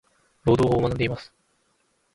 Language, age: Japanese, 19-29